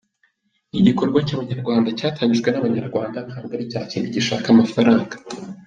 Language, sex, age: Kinyarwanda, male, 19-29